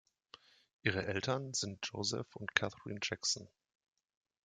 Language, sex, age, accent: German, male, 30-39, Deutschland Deutsch